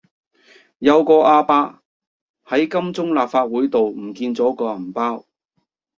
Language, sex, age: Cantonese, male, 40-49